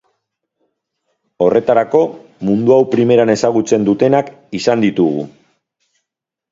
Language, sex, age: Basque, male, 40-49